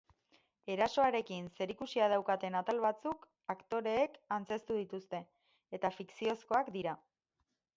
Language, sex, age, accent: Basque, female, 30-39, Erdialdekoa edo Nafarra (Gipuzkoa, Nafarroa)